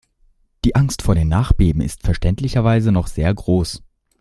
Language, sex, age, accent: German, male, under 19, Deutschland Deutsch